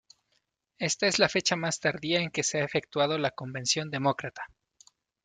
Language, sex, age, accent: Spanish, male, 30-39, México